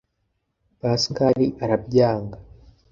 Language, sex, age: Kinyarwanda, male, under 19